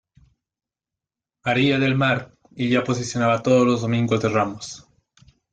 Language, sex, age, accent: Spanish, male, 19-29, Andino-Pacífico: Colombia, Perú, Ecuador, oeste de Bolivia y Venezuela andina